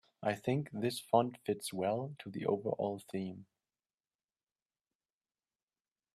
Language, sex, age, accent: English, male, 19-29, Canadian English